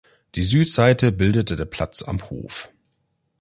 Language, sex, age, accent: German, male, 19-29, Deutschland Deutsch